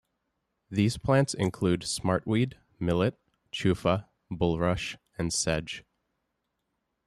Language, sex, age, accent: English, male, 19-29, Canadian English